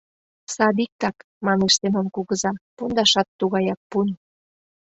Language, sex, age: Mari, female, 30-39